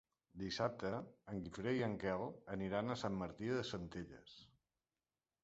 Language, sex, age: Catalan, male, 50-59